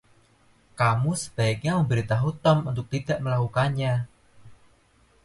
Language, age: Indonesian, 19-29